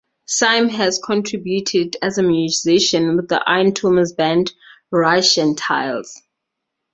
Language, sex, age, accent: English, female, 30-39, Southern African (South Africa, Zimbabwe, Namibia)